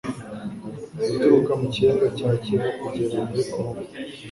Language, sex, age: Kinyarwanda, male, 19-29